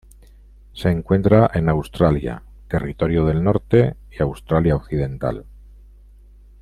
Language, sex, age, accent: Spanish, male, 50-59, España: Norte peninsular (Asturias, Castilla y León, Cantabria, País Vasco, Navarra, Aragón, La Rioja, Guadalajara, Cuenca)